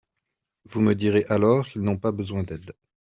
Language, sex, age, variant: French, male, 40-49, Français de métropole